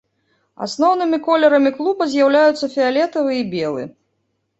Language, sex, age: Belarusian, female, 30-39